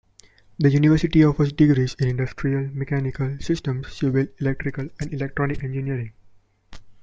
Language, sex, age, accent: English, male, 19-29, India and South Asia (India, Pakistan, Sri Lanka)